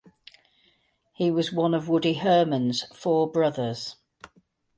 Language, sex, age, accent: English, female, 50-59, England English